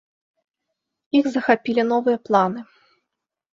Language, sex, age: Belarusian, female, 40-49